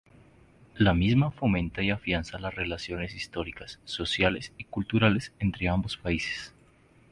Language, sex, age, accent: Spanish, male, 19-29, Andino-Pacífico: Colombia, Perú, Ecuador, oeste de Bolivia y Venezuela andina